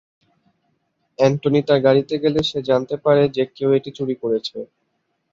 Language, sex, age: Bengali, male, 19-29